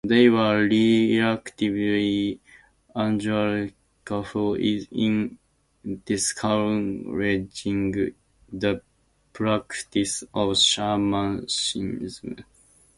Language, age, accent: English, 19-29, United States English